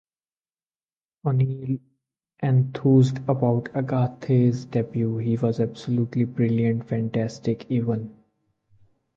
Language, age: English, 19-29